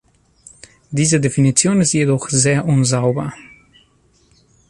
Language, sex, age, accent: German, male, 30-39, Deutschland Deutsch